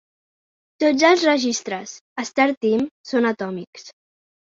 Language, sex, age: Catalan, female, 40-49